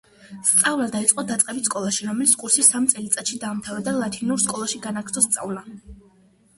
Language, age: Georgian, 30-39